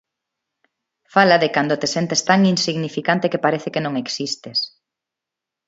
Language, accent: Galician, Neofalante